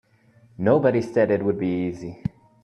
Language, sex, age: English, male, 19-29